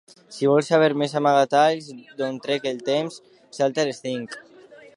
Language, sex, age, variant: Catalan, male, under 19, Alacantí